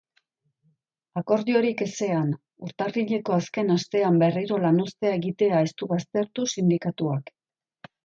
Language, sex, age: Basque, female, 50-59